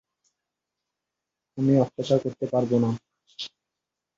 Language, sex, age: Bengali, male, 19-29